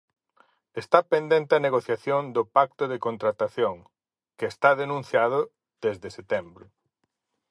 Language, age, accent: Galician, 40-49, Oriental (común en zona oriental)